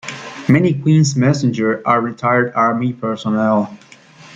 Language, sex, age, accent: English, male, 19-29, United States English